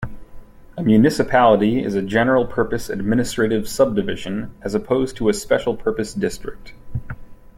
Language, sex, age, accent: English, male, 30-39, United States English